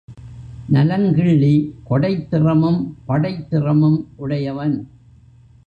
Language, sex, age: Tamil, male, 70-79